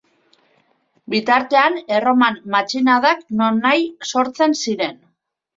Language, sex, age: Basque, female, 40-49